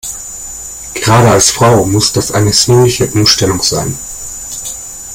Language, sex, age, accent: German, male, 40-49, Deutschland Deutsch